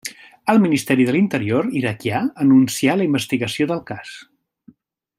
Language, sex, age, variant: Catalan, male, 40-49, Central